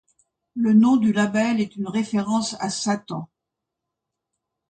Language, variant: French, Français de métropole